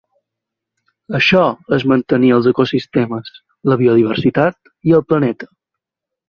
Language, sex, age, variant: Catalan, male, 19-29, Balear